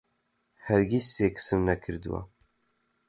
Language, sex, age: Central Kurdish, male, 30-39